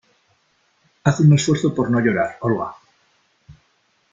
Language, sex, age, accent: Spanish, male, 30-39, España: Norte peninsular (Asturias, Castilla y León, Cantabria, País Vasco, Navarra, Aragón, La Rioja, Guadalajara, Cuenca)